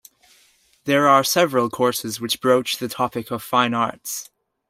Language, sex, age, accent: English, male, 19-29, Canadian English